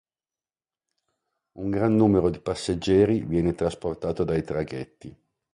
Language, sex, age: Italian, male, 50-59